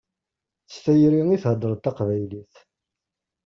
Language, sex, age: Kabyle, male, 30-39